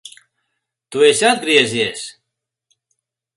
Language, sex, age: Latvian, male, 50-59